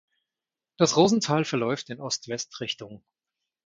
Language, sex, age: German, male, 40-49